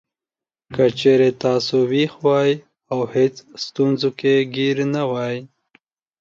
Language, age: Pashto, 19-29